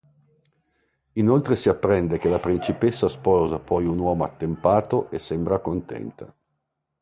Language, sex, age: Italian, male, 50-59